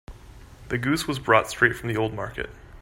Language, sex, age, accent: English, male, under 19, United States English